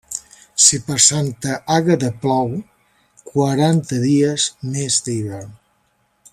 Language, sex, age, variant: Catalan, male, 50-59, Septentrional